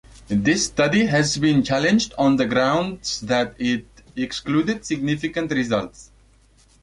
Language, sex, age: English, male, 19-29